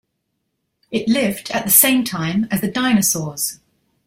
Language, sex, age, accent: English, female, 40-49, England English